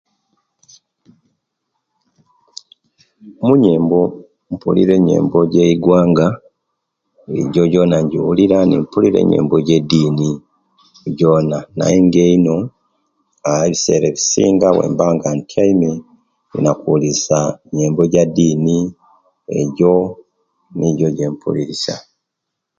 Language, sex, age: Kenyi, male, 40-49